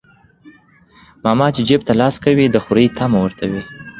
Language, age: Pashto, under 19